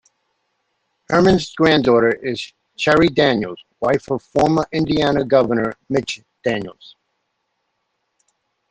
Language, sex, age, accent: English, male, 60-69, United States English